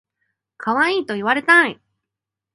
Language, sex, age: Japanese, female, 19-29